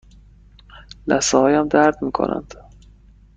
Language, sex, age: Persian, male, 19-29